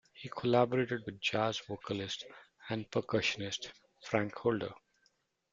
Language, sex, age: English, male, 40-49